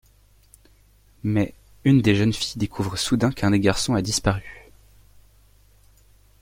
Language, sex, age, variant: French, male, 19-29, Français de métropole